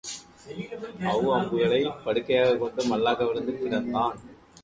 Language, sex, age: Tamil, male, 30-39